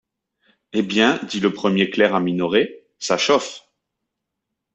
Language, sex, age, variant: French, male, 30-39, Français de métropole